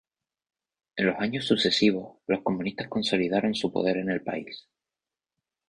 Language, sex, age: Spanish, male, 19-29